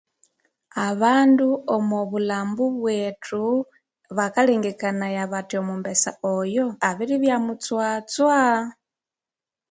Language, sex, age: Konzo, female, 30-39